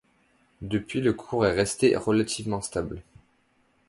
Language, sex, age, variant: French, male, 19-29, Français de métropole